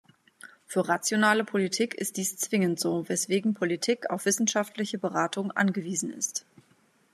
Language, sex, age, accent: German, female, 40-49, Deutschland Deutsch